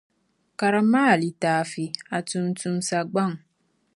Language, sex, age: Dagbani, female, 19-29